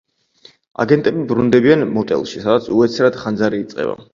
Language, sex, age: Georgian, male, 19-29